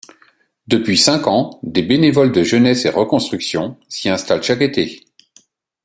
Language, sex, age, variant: French, male, 40-49, Français de métropole